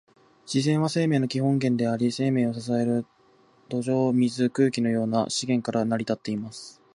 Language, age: Japanese, 19-29